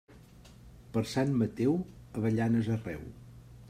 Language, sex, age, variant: Catalan, male, 50-59, Central